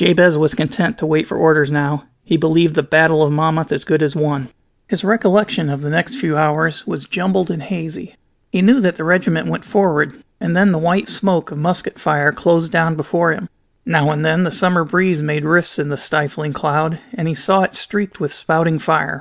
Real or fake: real